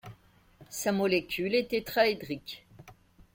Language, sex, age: French, female, 60-69